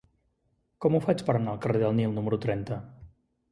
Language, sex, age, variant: Catalan, male, 50-59, Central